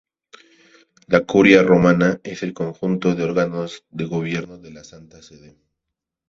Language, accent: Spanish, México